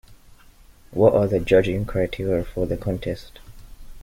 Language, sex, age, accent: English, male, 19-29, England English